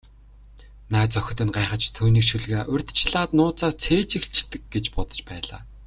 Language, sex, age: Mongolian, male, 19-29